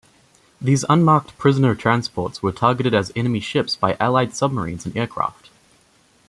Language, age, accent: English, 19-29, New Zealand English